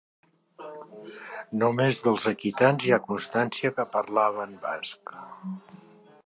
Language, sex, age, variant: Catalan, male, 60-69, Central